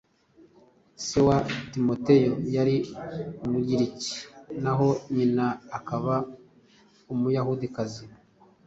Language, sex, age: Kinyarwanda, male, 40-49